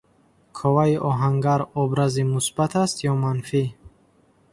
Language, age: Tajik, 19-29